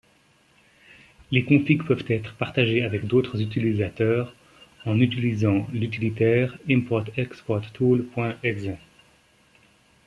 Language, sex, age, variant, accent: French, male, 30-39, Français d'Europe, Français de Belgique